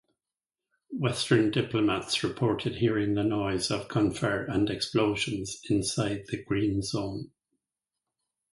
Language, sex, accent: English, male, Irish English